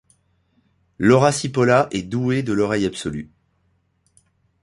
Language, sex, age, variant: French, male, 40-49, Français de métropole